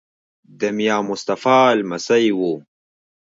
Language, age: Pashto, 19-29